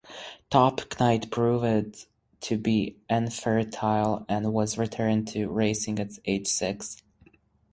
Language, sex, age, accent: English, male, 19-29, United States English